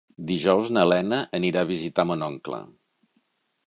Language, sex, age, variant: Catalan, male, 60-69, Central